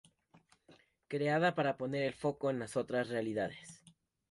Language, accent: Spanish, Andino-Pacífico: Colombia, Perú, Ecuador, oeste de Bolivia y Venezuela andina